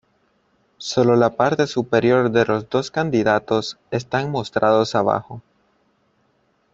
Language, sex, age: Spanish, male, 19-29